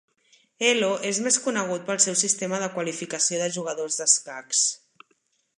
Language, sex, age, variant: Catalan, female, 30-39, Central